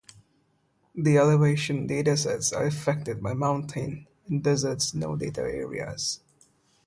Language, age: English, 19-29